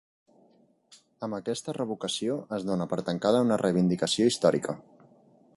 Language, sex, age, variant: Catalan, male, 19-29, Central